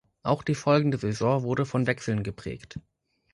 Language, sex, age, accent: German, male, 30-39, Deutschland Deutsch